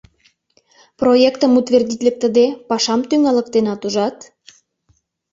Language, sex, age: Mari, female, 19-29